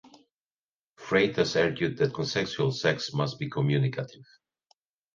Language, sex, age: English, male, 50-59